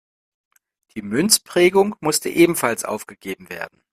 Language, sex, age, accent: German, female, 30-39, Deutschland Deutsch